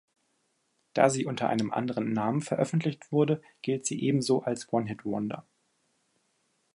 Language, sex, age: German, male, 19-29